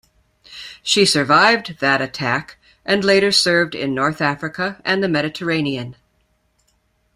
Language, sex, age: English, female, 50-59